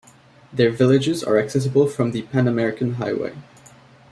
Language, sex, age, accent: English, male, 19-29, Canadian English